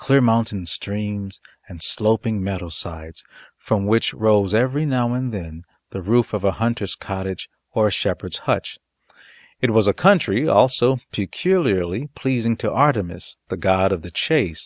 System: none